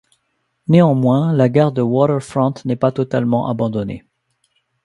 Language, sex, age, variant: French, male, 40-49, Français de métropole